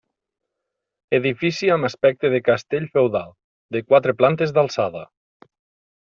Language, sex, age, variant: Catalan, male, 30-39, Nord-Occidental